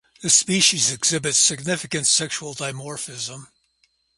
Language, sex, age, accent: English, male, 70-79, United States English